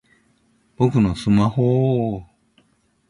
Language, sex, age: Japanese, male, 60-69